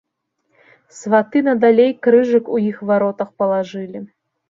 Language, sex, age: Belarusian, female, 19-29